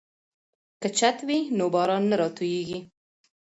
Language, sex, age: Pashto, female, 30-39